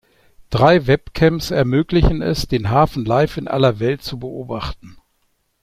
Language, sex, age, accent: German, male, 60-69, Deutschland Deutsch